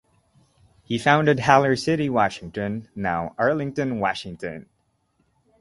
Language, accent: English, Filipino